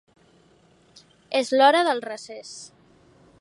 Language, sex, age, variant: Catalan, female, 19-29, Central